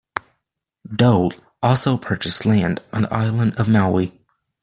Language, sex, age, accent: English, male, under 19, United States English